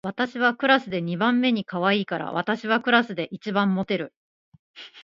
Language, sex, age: Japanese, female, 40-49